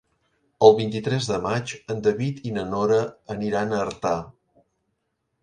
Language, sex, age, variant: Catalan, male, 50-59, Central